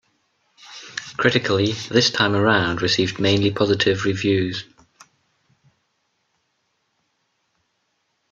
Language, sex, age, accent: English, male, 19-29, England English